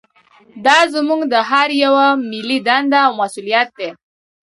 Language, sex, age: Pashto, female, 19-29